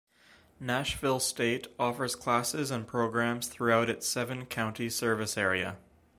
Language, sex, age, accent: English, male, 19-29, Canadian English